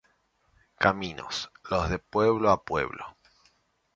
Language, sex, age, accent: Spanish, male, 40-49, Rioplatense: Argentina, Uruguay, este de Bolivia, Paraguay